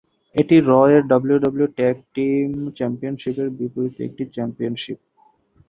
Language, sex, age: Bengali, male, 19-29